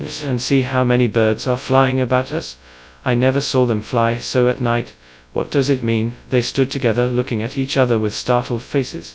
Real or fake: fake